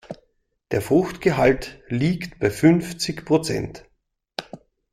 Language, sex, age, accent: German, male, 30-39, Österreichisches Deutsch